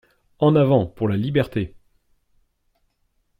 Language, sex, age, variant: French, male, 40-49, Français de métropole